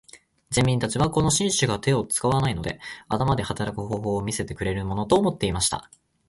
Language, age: Japanese, 19-29